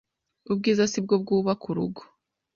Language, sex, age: Kinyarwanda, female, 19-29